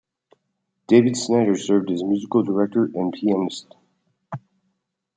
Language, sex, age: English, male, 40-49